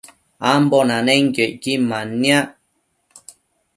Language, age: Matsés, 30-39